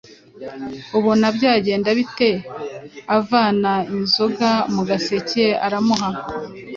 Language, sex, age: Kinyarwanda, female, 19-29